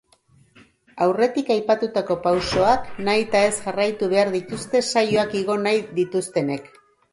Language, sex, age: Basque, female, 60-69